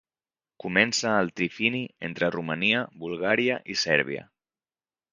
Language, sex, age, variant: Catalan, male, 30-39, Central